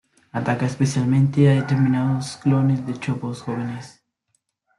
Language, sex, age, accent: Spanish, male, under 19, México